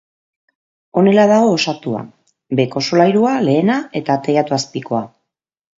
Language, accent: Basque, Mendebalekoa (Araba, Bizkaia, Gipuzkoako mendebaleko herri batzuk)